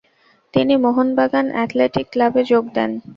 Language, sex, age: Bengali, female, 19-29